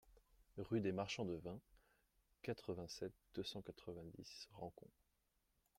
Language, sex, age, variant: French, male, 30-39, Français de métropole